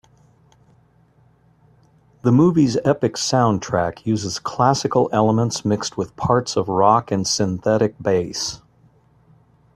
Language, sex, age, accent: English, male, 60-69, United States English